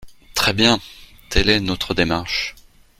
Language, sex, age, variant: French, male, 40-49, Français de métropole